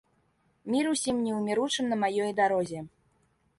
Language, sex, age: Belarusian, female, under 19